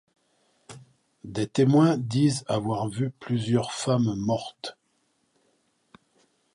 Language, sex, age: French, male, 60-69